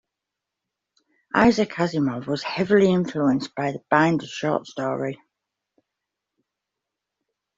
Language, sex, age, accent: English, female, 40-49, England English